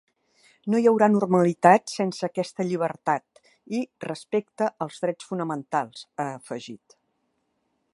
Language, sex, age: Catalan, female, 60-69